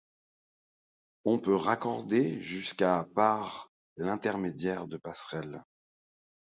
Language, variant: French, Français de métropole